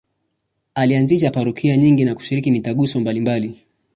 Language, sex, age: Swahili, male, 19-29